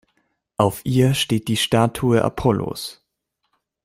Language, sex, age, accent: German, male, 19-29, Deutschland Deutsch